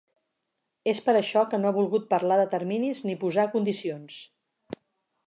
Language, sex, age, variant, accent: Catalan, female, 40-49, Central, central; Oriental